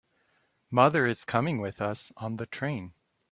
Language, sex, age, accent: English, male, 19-29, United States English